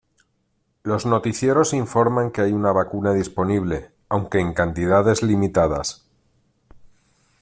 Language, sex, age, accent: Spanish, male, 40-49, España: Centro-Sur peninsular (Madrid, Toledo, Castilla-La Mancha)